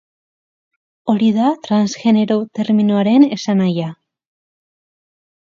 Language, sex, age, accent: Basque, female, 19-29, Erdialdekoa edo Nafarra (Gipuzkoa, Nafarroa)